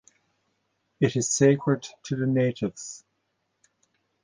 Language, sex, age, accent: English, male, 50-59, Irish English